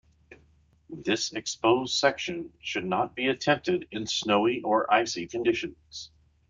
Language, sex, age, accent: English, male, 19-29, United States English